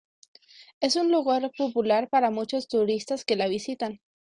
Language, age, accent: Spanish, 19-29, Chileno: Chile, Cuyo